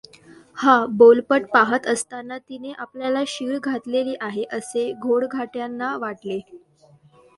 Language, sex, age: Marathi, female, under 19